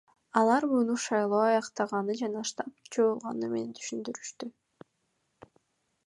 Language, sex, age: Kyrgyz, female, under 19